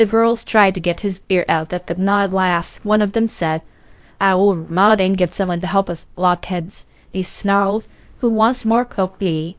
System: TTS, VITS